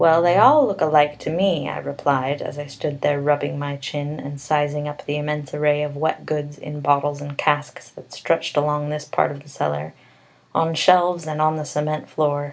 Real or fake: real